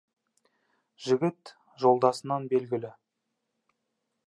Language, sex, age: Kazakh, male, 19-29